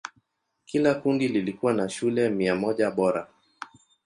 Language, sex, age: Swahili, male, 30-39